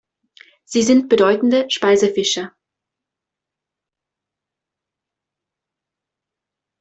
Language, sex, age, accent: German, female, 19-29, Österreichisches Deutsch